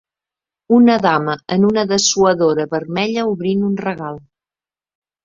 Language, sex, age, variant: Catalan, female, 60-69, Central